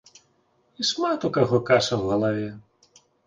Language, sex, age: Belarusian, male, 30-39